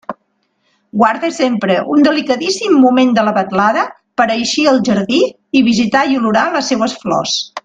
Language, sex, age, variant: Catalan, female, 40-49, Nord-Occidental